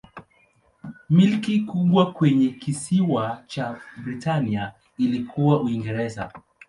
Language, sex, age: Swahili, male, 19-29